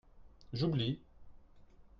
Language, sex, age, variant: French, male, 30-39, Français de métropole